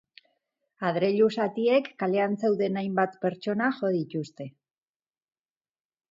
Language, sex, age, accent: Basque, female, 50-59, Mendebalekoa (Araba, Bizkaia, Gipuzkoako mendebaleko herri batzuk)